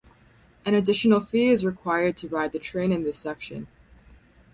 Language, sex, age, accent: English, female, 19-29, Canadian English